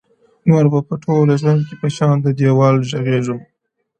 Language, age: Pashto, under 19